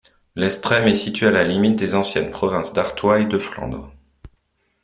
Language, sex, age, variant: French, male, 30-39, Français de métropole